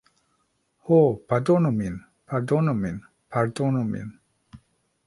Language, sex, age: Esperanto, male, 50-59